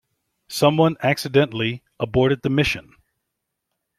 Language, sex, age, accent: English, male, 50-59, United States English